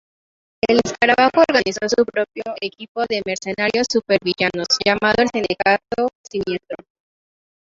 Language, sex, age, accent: Spanish, female, 19-29, México